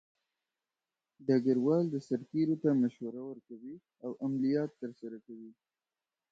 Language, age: Pashto, 19-29